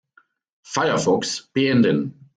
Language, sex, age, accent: German, male, 50-59, Deutschland Deutsch